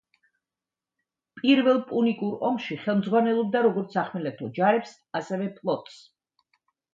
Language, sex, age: Georgian, female, 60-69